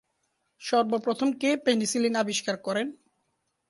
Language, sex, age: Bengali, male, 19-29